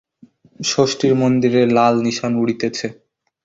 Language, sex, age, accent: Bengali, male, under 19, শুদ্ধ